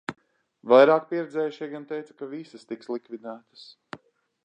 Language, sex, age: Latvian, male, 40-49